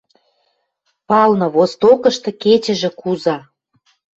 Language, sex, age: Western Mari, female, 50-59